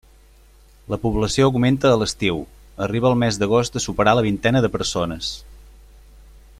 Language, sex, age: Catalan, male, 30-39